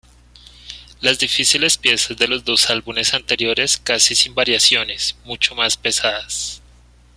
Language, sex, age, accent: Spanish, male, 30-39, Caribe: Cuba, Venezuela, Puerto Rico, República Dominicana, Panamá, Colombia caribeña, México caribeño, Costa del golfo de México